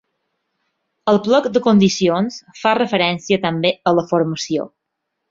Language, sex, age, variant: Catalan, female, 30-39, Balear